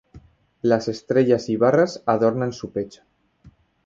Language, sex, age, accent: Spanish, male, 19-29, España: Centro-Sur peninsular (Madrid, Toledo, Castilla-La Mancha)